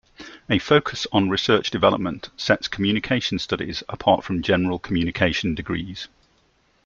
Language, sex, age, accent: English, male, 40-49, England English